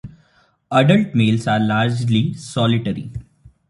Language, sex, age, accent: English, male, 19-29, India and South Asia (India, Pakistan, Sri Lanka)